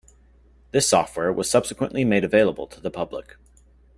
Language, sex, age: English, male, 19-29